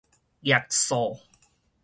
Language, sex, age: Min Nan Chinese, male, 19-29